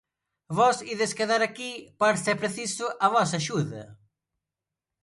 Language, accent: Galician, Neofalante